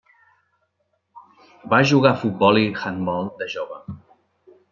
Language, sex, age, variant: Catalan, male, 50-59, Central